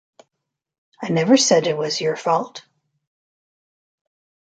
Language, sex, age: English, female, 60-69